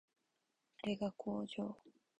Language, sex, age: Japanese, female, 19-29